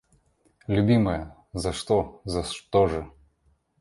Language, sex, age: Russian, male, 40-49